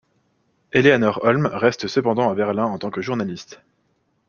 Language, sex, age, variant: French, male, 19-29, Français de métropole